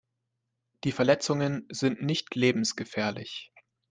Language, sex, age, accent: German, male, 19-29, Deutschland Deutsch